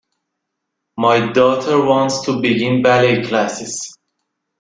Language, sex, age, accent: English, male, 30-39, United States English